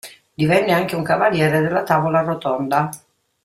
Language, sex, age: Italian, female, 60-69